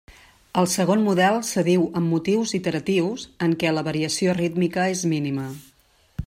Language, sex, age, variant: Catalan, female, 40-49, Central